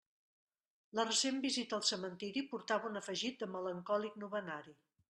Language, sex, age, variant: Catalan, female, 40-49, Central